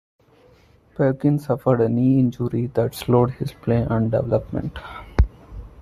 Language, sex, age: English, male, 19-29